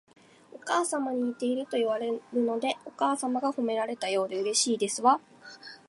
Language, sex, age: Japanese, female, 19-29